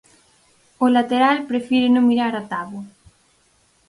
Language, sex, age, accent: Galician, female, 19-29, Central (gheada)